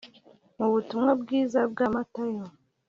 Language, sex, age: Kinyarwanda, female, 19-29